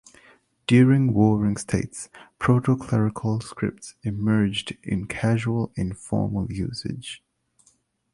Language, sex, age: English, male, 19-29